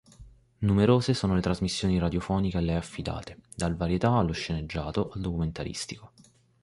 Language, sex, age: Italian, male, 19-29